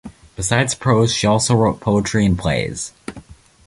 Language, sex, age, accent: English, male, under 19, Canadian English